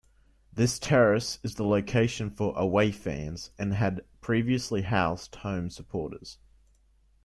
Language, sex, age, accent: English, male, under 19, Australian English